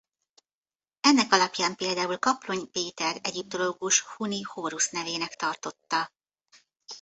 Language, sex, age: Hungarian, female, 50-59